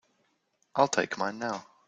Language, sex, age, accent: English, male, 19-29, New Zealand English